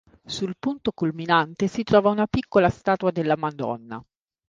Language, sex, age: Italian, female, 40-49